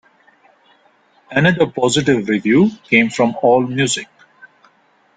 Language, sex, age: English, male, 50-59